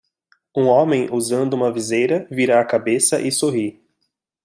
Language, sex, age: Portuguese, male, 19-29